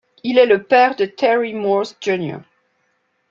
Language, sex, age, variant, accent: French, female, 50-59, Français d'Europe, Français de Suisse